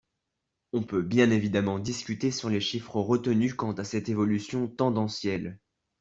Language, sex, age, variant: French, male, under 19, Français de métropole